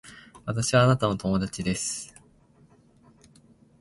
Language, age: Japanese, 19-29